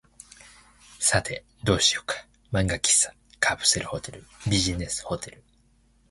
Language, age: Japanese, 19-29